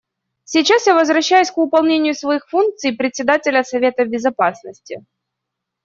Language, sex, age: Russian, female, 19-29